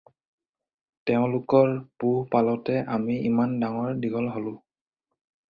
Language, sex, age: Assamese, male, 19-29